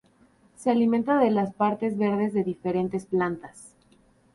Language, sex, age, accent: Spanish, female, under 19, México